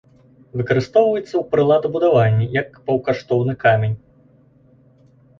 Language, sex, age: Belarusian, male, 30-39